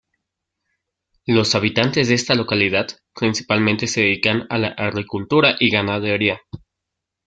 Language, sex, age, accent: Spanish, male, under 19, México